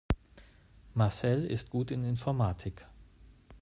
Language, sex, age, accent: German, male, 40-49, Deutschland Deutsch